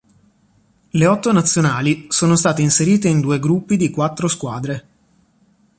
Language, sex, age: Italian, male, 30-39